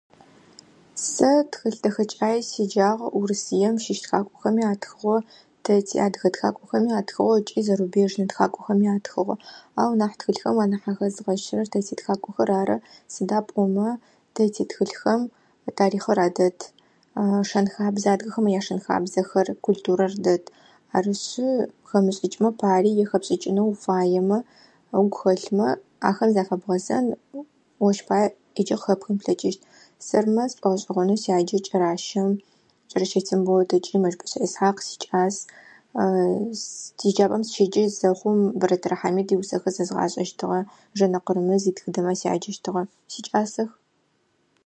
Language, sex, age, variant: Adyghe, female, 19-29, Адыгабзэ (Кирил, пстэумэ зэдыряе)